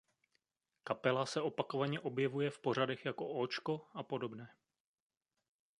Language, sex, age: Czech, male, 30-39